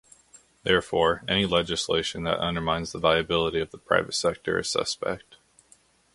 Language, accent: English, United States English